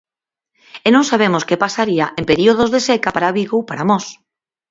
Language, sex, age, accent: Galician, female, 30-39, Normativo (estándar)